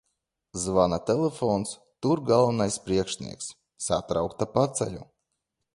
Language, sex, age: Latvian, male, 30-39